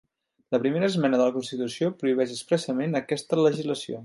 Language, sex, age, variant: Catalan, male, 30-39, Central